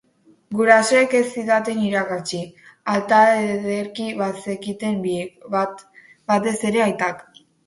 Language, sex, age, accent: Basque, female, under 19, Mendebalekoa (Araba, Bizkaia, Gipuzkoako mendebaleko herri batzuk)